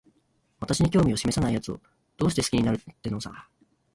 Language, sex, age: Japanese, male, 19-29